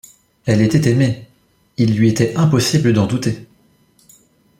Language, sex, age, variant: French, male, 19-29, Français de métropole